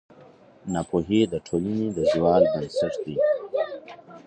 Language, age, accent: Pashto, 19-29, کندهارۍ لهجه